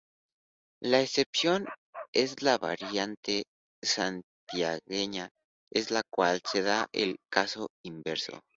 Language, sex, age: Spanish, male, 19-29